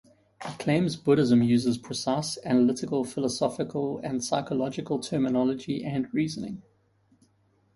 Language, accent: English, Southern African (South Africa, Zimbabwe, Namibia)